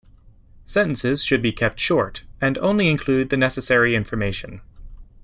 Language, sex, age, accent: English, male, 30-39, Canadian English